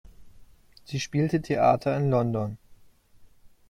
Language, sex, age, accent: German, male, 19-29, Deutschland Deutsch